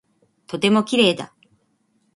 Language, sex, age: Japanese, female, 19-29